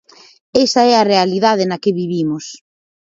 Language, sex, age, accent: Galician, female, 30-39, Atlántico (seseo e gheada)